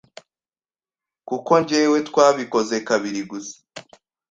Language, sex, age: Kinyarwanda, male, 19-29